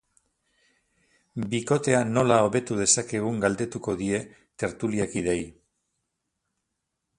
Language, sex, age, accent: Basque, male, 60-69, Erdialdekoa edo Nafarra (Gipuzkoa, Nafarroa)